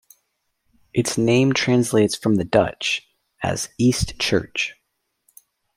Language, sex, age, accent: English, male, under 19, United States English